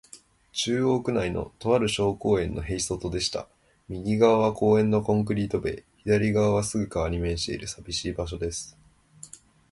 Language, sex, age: Japanese, male, under 19